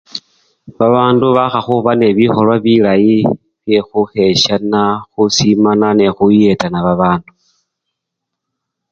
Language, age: Luyia, 50-59